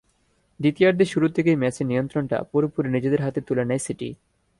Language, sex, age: Bengali, male, 19-29